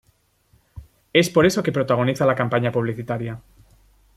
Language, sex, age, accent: Spanish, male, 19-29, España: Norte peninsular (Asturias, Castilla y León, Cantabria, País Vasco, Navarra, Aragón, La Rioja, Guadalajara, Cuenca)